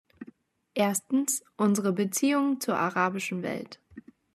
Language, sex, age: German, female, 19-29